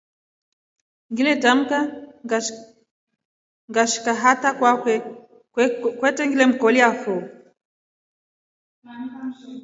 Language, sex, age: Rombo, female, 30-39